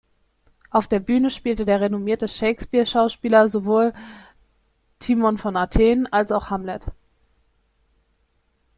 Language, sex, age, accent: German, female, 19-29, Deutschland Deutsch